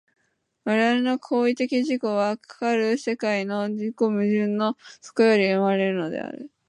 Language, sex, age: Japanese, female, 19-29